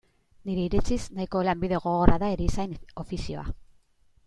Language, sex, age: Basque, female, 40-49